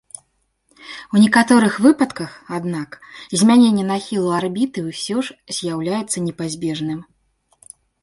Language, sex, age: Belarusian, female, 19-29